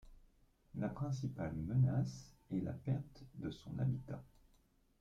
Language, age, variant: French, 30-39, Français de métropole